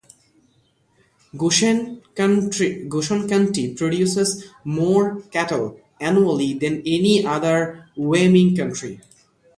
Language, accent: English, United States English; India and South Asia (India, Pakistan, Sri Lanka)